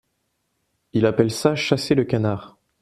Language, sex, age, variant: French, male, 30-39, Français de métropole